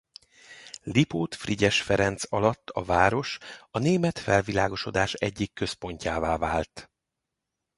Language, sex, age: Hungarian, male, 40-49